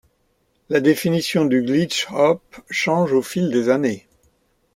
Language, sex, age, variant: French, male, 70-79, Français de métropole